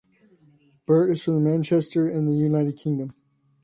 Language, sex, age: English, male, 40-49